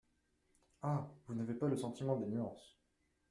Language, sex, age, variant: French, male, under 19, Français de métropole